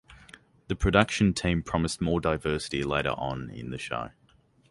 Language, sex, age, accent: English, male, under 19, Australian English; England English